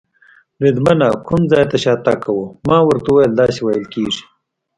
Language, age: Pashto, 40-49